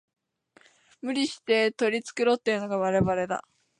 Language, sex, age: Japanese, female, 19-29